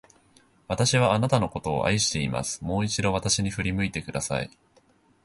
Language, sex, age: Japanese, male, 19-29